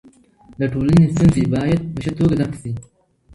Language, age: Pashto, under 19